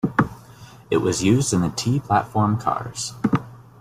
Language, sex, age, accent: English, male, 19-29, United States English